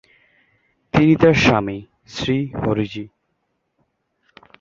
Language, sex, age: Bengali, male, 19-29